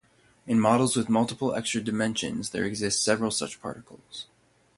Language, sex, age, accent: English, male, 19-29, United States English